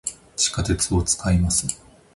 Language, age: Japanese, 30-39